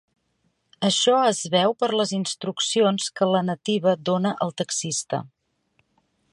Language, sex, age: Catalan, female, 40-49